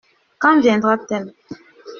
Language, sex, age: French, female, 19-29